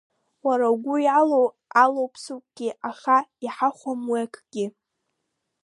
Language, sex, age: Abkhazian, female, under 19